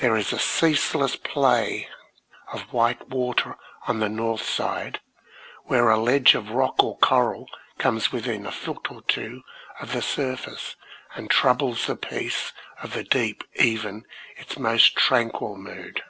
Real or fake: real